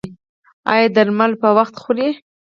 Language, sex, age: Pashto, female, 19-29